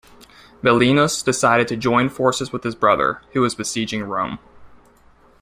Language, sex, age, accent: English, male, 19-29, United States English